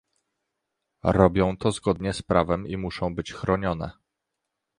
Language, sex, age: Polish, male, 30-39